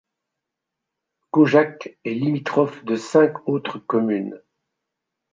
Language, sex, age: French, male, 60-69